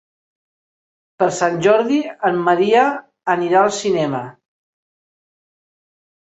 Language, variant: Catalan, Central